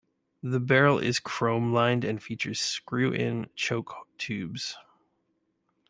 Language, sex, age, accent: English, male, 30-39, Canadian English